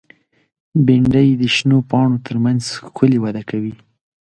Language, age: Pashto, 19-29